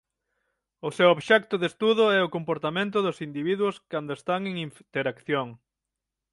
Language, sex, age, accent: Galician, male, 30-39, Atlántico (seseo e gheada); Central (gheada); Normativo (estándar)